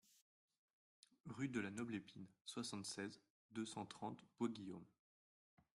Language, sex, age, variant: French, male, 19-29, Français de métropole